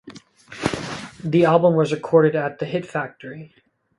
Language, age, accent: English, under 19, United States English